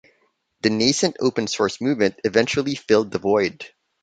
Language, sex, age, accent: English, male, 30-39, Filipino